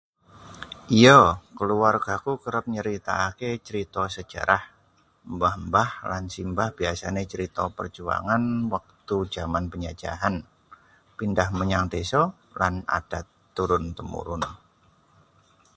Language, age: Javanese, 40-49